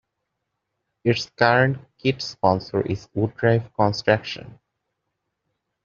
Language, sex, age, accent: English, male, 19-29, United States English